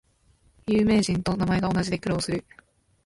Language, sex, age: Japanese, female, 19-29